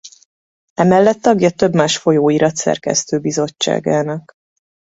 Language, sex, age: Hungarian, female, 30-39